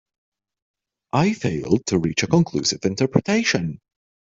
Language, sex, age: English, male, 30-39